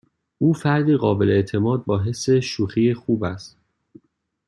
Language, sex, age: Persian, male, 19-29